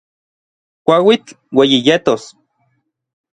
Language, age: Orizaba Nahuatl, 30-39